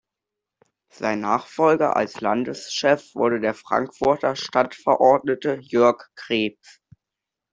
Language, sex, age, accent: German, male, under 19, Deutschland Deutsch